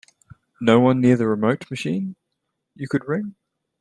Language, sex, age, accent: English, male, 19-29, Australian English